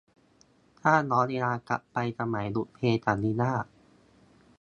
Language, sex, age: Thai, male, 19-29